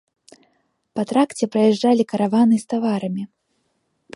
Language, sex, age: Belarusian, female, under 19